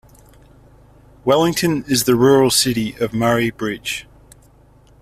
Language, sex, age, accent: English, male, 30-39, Australian English